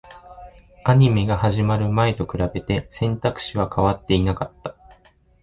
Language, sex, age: Japanese, male, 19-29